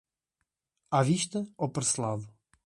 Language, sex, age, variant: Portuguese, male, 50-59, Portuguese (Portugal)